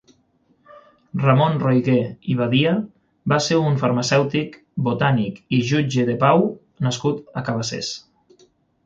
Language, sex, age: Catalan, male, 30-39